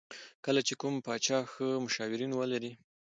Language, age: Pashto, 19-29